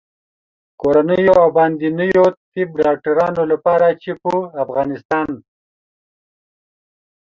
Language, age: Pashto, 40-49